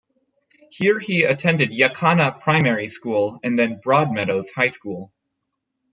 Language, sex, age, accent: English, male, 19-29, United States English